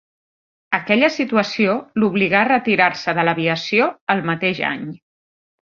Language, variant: Catalan, Central